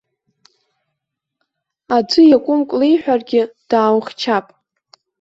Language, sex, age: Abkhazian, female, under 19